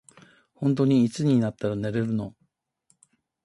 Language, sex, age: Japanese, male, 70-79